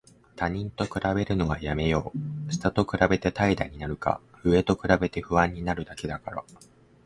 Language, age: Japanese, 19-29